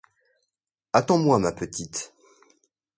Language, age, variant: French, 19-29, Français de métropole